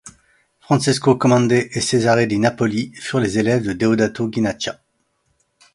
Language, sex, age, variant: French, male, 30-39, Français de métropole